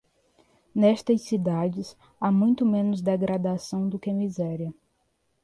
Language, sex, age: Portuguese, female, 19-29